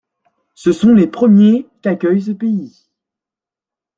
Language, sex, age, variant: French, male, 19-29, Français de métropole